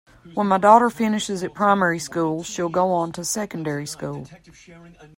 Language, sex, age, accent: English, female, 50-59, United States English